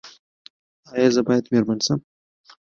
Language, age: Pashto, 19-29